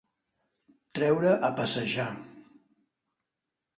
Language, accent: Catalan, Barceloní